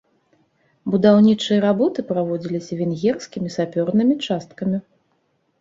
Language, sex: Belarusian, female